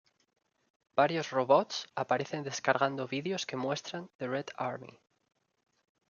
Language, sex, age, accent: Spanish, male, 19-29, España: Norte peninsular (Asturias, Castilla y León, Cantabria, País Vasco, Navarra, Aragón, La Rioja, Guadalajara, Cuenca)